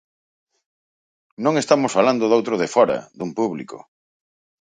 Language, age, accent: Galician, 40-49, Central (gheada)